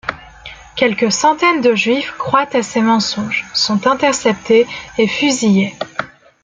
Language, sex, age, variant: French, female, 19-29, Français de métropole